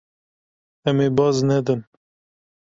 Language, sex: Kurdish, male